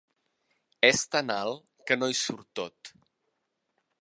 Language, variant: Catalan, Nord-Occidental